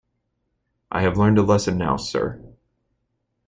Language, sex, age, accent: English, male, 19-29, United States English